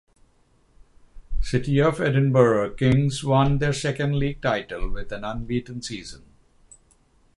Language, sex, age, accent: English, male, 50-59, United States English; England English